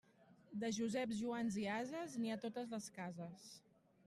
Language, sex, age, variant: Catalan, female, 40-49, Central